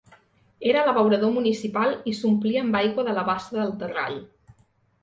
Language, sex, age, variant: Catalan, female, 19-29, Central